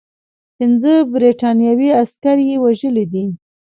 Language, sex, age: Pashto, female, 19-29